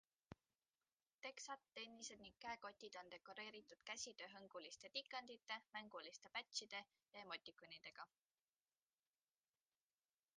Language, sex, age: Estonian, female, 19-29